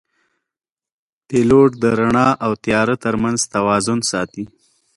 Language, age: Pashto, 30-39